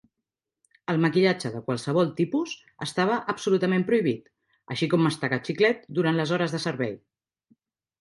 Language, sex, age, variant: Catalan, female, 40-49, Central